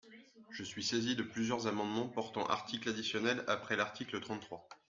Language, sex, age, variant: French, male, 19-29, Français de métropole